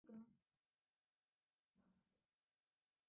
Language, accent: Spanish, México